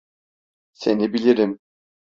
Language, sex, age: Turkish, male, 19-29